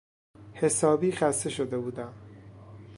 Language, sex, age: Persian, male, 19-29